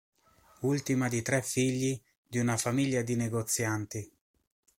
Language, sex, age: Italian, male, 30-39